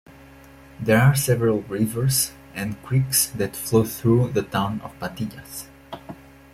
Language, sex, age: English, male, 19-29